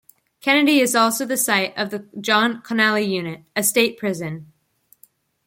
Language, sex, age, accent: English, female, under 19, United States English